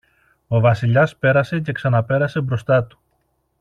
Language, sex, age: Greek, male, 40-49